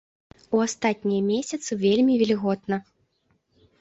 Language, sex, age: Belarusian, female, 19-29